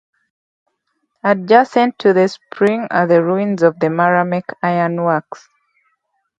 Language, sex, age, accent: English, female, 19-29, England English